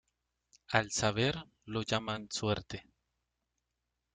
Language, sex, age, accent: Spanish, male, 19-29, Caribe: Cuba, Venezuela, Puerto Rico, República Dominicana, Panamá, Colombia caribeña, México caribeño, Costa del golfo de México